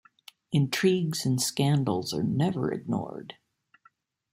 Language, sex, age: English, female, 60-69